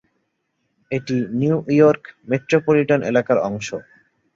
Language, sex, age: Bengali, male, 19-29